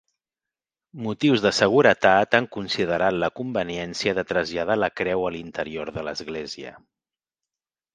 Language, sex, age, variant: Catalan, male, 40-49, Central